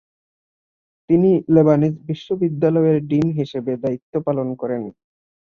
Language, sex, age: Bengali, male, 19-29